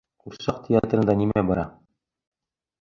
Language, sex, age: Bashkir, male, 30-39